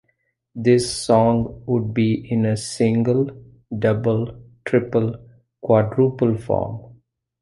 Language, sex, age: English, male, 40-49